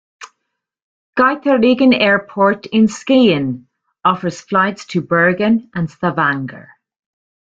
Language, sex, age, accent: English, female, 40-49, Irish English